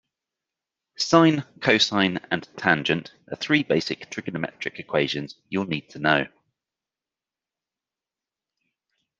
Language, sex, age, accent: English, male, 30-39, England English